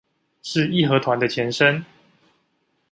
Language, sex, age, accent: Chinese, male, 19-29, 出生地：臺北市